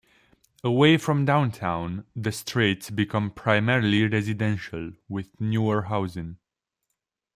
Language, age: English, 19-29